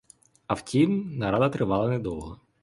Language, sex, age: Ukrainian, male, 19-29